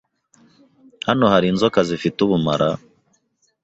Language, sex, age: Kinyarwanda, male, 19-29